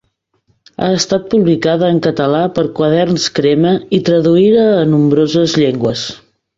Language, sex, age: Catalan, female, 40-49